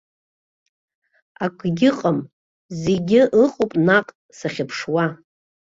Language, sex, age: Abkhazian, female, 60-69